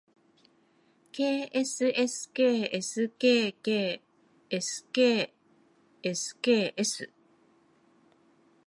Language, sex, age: Japanese, female, 50-59